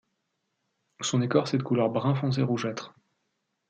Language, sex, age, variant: French, male, 30-39, Français de métropole